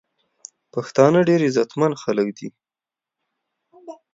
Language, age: Pashto, 19-29